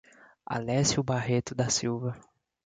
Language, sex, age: Portuguese, male, 19-29